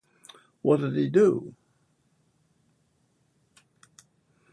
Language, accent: English, United States English